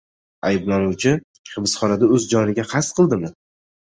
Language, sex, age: Uzbek, male, 19-29